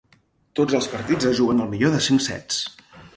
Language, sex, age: Catalan, male, 40-49